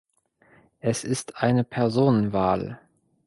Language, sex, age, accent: German, male, 30-39, Deutschland Deutsch